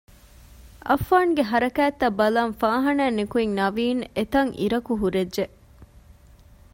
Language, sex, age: Divehi, female, 30-39